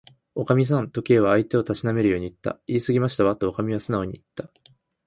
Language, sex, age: Japanese, male, 19-29